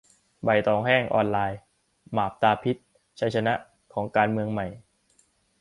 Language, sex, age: Thai, male, under 19